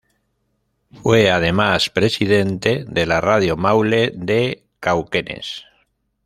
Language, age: Spanish, 30-39